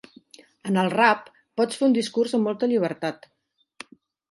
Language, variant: Catalan, Nord-Occidental